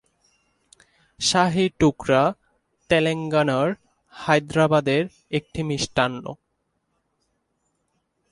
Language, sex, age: Bengali, male, 19-29